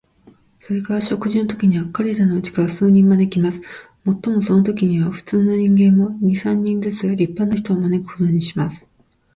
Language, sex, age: Japanese, female, 40-49